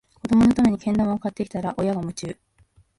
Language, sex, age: Japanese, female, 19-29